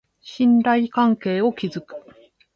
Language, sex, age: Japanese, female, 50-59